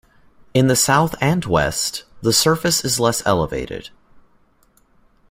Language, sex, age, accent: English, male, 19-29, United States English